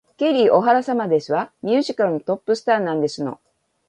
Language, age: Japanese, 50-59